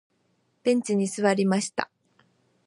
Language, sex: Japanese, female